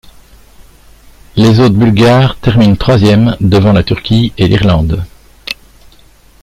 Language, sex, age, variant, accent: French, male, 50-59, Français d'Europe, Français de Belgique